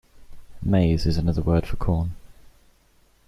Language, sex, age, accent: English, male, 19-29, England English